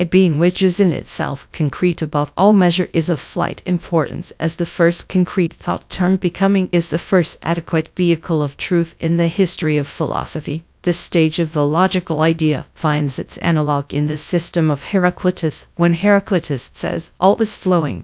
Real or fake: fake